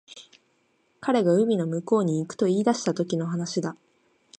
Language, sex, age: Japanese, female, 19-29